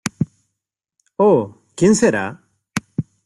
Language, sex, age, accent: Spanish, male, 19-29, Rioplatense: Argentina, Uruguay, este de Bolivia, Paraguay